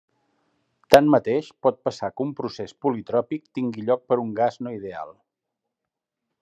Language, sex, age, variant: Catalan, male, 50-59, Central